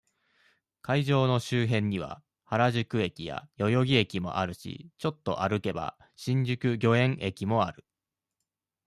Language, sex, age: Japanese, male, 19-29